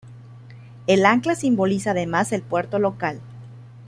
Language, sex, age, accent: Spanish, female, 30-39, Caribe: Cuba, Venezuela, Puerto Rico, República Dominicana, Panamá, Colombia caribeña, México caribeño, Costa del golfo de México